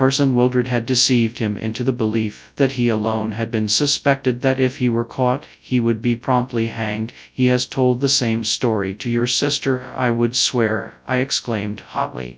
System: TTS, FastPitch